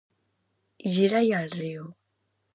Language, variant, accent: Catalan, Central, central